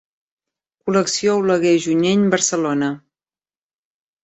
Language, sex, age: Catalan, female, 40-49